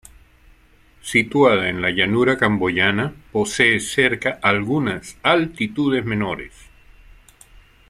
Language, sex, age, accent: Spanish, male, 60-69, Andino-Pacífico: Colombia, Perú, Ecuador, oeste de Bolivia y Venezuela andina